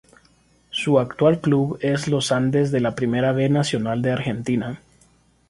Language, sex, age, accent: Spanish, male, 30-39, América central